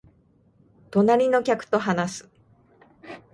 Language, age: Japanese, 40-49